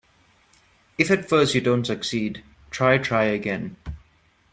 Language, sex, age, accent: English, male, 19-29, Southern African (South Africa, Zimbabwe, Namibia)